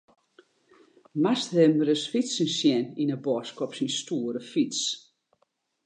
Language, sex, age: Western Frisian, female, 60-69